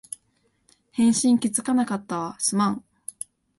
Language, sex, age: Japanese, female, under 19